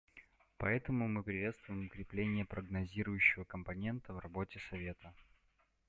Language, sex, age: Russian, male, 19-29